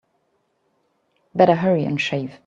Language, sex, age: English, female, 50-59